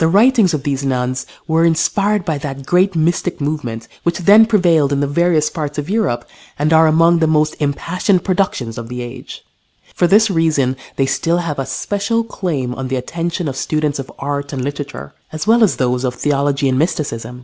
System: none